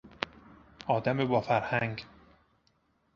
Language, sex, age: Persian, male, 30-39